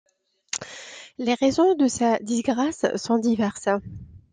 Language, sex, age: French, female, 30-39